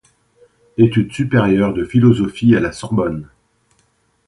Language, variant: French, Français de métropole